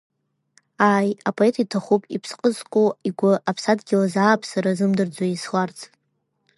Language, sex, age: Abkhazian, female, 19-29